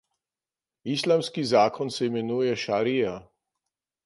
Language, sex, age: Slovenian, male, 60-69